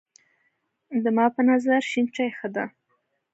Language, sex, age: Pashto, female, 19-29